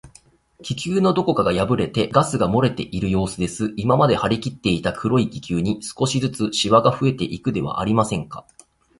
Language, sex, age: Japanese, male, 19-29